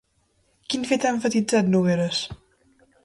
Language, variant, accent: Catalan, Central, central